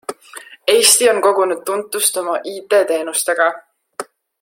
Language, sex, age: Estonian, female, 19-29